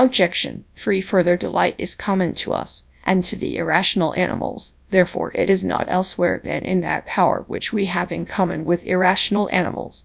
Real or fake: fake